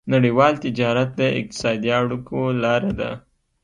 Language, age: Pashto, 19-29